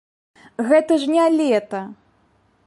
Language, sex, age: Belarusian, female, 19-29